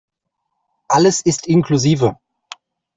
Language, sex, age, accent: German, male, 40-49, Deutschland Deutsch